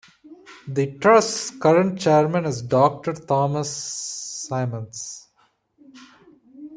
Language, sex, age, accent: English, male, 30-39, India and South Asia (India, Pakistan, Sri Lanka)